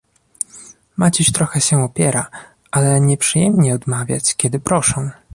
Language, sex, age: Polish, male, 19-29